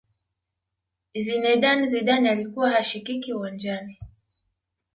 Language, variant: Swahili, Kiswahili cha Bara ya Tanzania